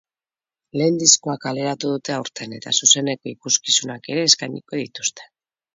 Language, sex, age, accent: Basque, female, 30-39, Mendebalekoa (Araba, Bizkaia, Gipuzkoako mendebaleko herri batzuk)